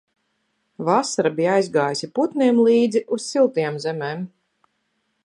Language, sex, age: Latvian, female, 40-49